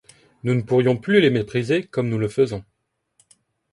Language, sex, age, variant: French, male, 19-29, Français de métropole